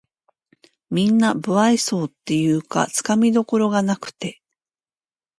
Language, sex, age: Japanese, female, 40-49